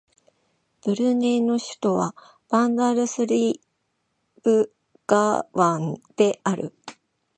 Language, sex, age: Japanese, female, 40-49